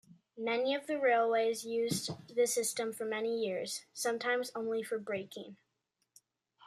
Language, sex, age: English, female, 19-29